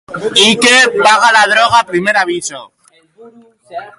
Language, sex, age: Basque, male, 19-29